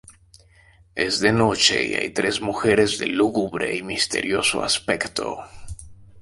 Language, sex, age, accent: Spanish, male, 19-29, Caribe: Cuba, Venezuela, Puerto Rico, República Dominicana, Panamá, Colombia caribeña, México caribeño, Costa del golfo de México